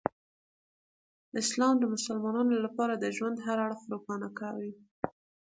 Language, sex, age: Pashto, female, 19-29